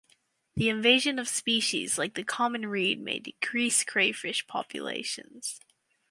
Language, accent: English, Canadian English